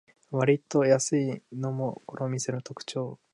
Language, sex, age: Japanese, male, 19-29